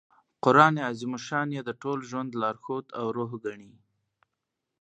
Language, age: Pashto, 19-29